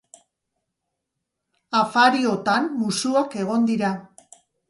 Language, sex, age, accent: Basque, female, 60-69, Mendebalekoa (Araba, Bizkaia, Gipuzkoako mendebaleko herri batzuk)